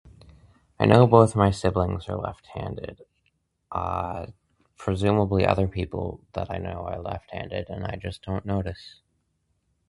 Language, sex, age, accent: English, male, 19-29, United States English